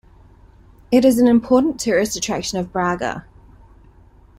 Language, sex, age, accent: English, female, 30-39, New Zealand English